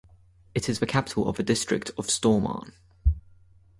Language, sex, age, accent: English, male, 19-29, England English